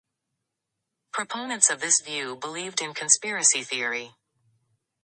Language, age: English, under 19